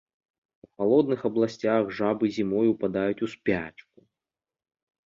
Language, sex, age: Belarusian, male, 30-39